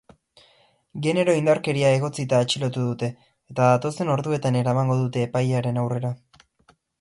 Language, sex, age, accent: Basque, male, 19-29, Erdialdekoa edo Nafarra (Gipuzkoa, Nafarroa)